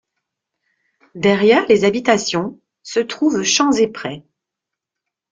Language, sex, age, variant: French, female, 50-59, Français de métropole